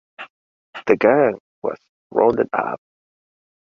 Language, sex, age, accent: English, male, 19-29, United States English